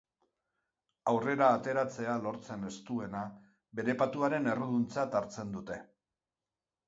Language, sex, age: Basque, male, 60-69